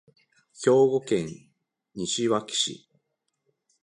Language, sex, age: Japanese, male, 30-39